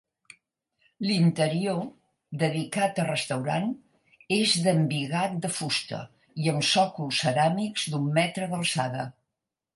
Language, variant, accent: Catalan, Central, central